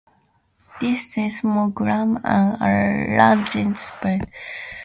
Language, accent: English, United States English